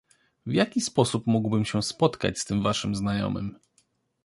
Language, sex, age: Polish, male, 30-39